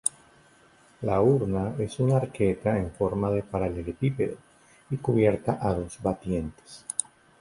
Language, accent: Spanish, Caribe: Cuba, Venezuela, Puerto Rico, República Dominicana, Panamá, Colombia caribeña, México caribeño, Costa del golfo de México